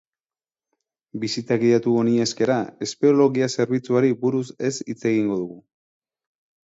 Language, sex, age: Basque, male, 30-39